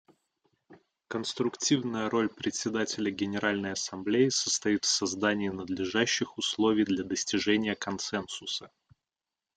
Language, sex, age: Russian, male, 30-39